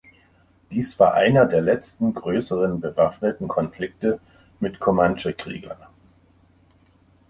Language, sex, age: German, male, 60-69